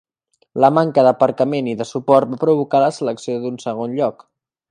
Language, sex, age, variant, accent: Catalan, male, 19-29, Central, gironí